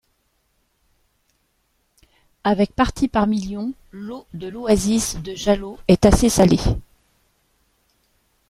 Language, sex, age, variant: French, female, 40-49, Français de métropole